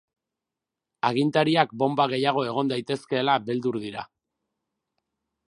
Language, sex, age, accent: Basque, male, 19-29, Erdialdekoa edo Nafarra (Gipuzkoa, Nafarroa)